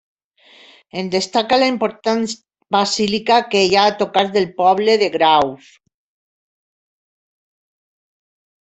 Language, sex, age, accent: Catalan, female, 60-69, valencià